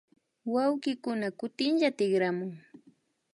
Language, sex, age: Imbabura Highland Quichua, female, 30-39